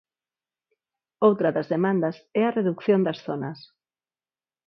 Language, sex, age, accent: Galician, female, 30-39, Neofalante